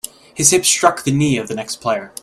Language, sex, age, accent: English, male, 19-29, United States English